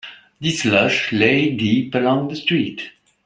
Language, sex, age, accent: English, male, 30-39, Canadian English